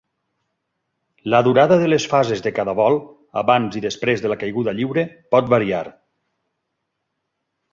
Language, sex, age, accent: Catalan, male, 50-59, valencià